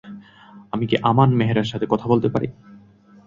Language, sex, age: Bengali, male, 19-29